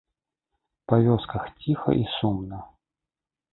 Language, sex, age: Belarusian, male, 30-39